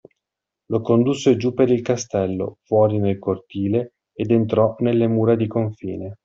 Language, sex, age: Italian, male, 40-49